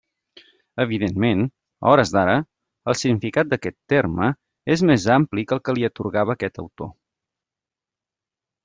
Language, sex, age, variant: Catalan, male, 30-39, Central